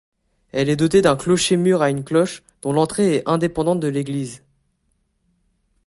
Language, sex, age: French, male, 19-29